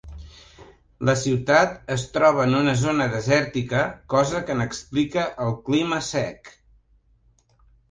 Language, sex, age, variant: Catalan, male, 70-79, Central